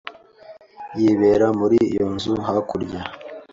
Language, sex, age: Kinyarwanda, male, 19-29